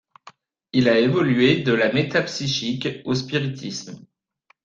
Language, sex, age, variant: French, male, 19-29, Français de métropole